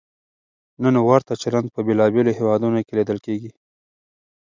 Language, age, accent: Pashto, 30-39, پکتیا ولایت، احمدزی